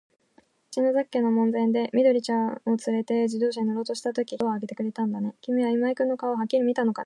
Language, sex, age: Japanese, female, 19-29